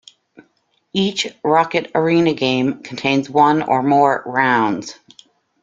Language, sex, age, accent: English, female, 50-59, United States English